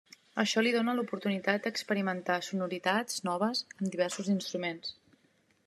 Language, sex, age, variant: Catalan, female, 30-39, Central